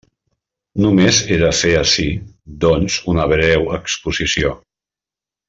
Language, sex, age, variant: Catalan, male, 50-59, Central